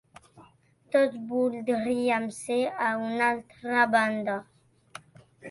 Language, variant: Catalan, Septentrional